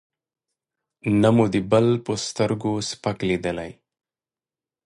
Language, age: Pashto, 19-29